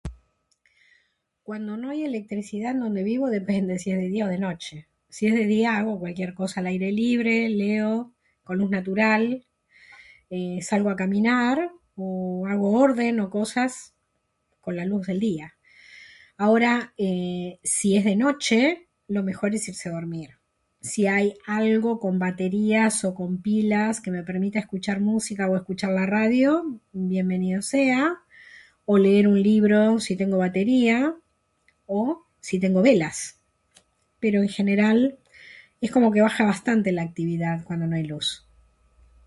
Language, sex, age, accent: Spanish, female, 60-69, Rioplatense: Argentina, Uruguay, este de Bolivia, Paraguay